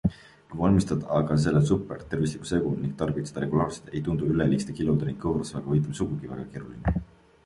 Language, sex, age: Estonian, male, 19-29